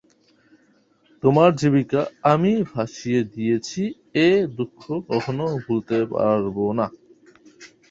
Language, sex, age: Bengali, male, 19-29